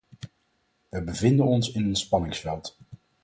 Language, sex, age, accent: Dutch, male, 40-49, Nederlands Nederlands